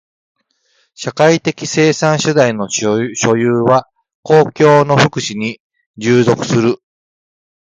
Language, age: Japanese, 50-59